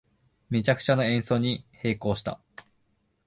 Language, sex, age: Japanese, male, 19-29